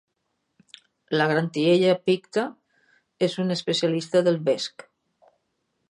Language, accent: Catalan, valencià